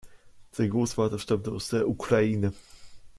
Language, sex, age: German, male, under 19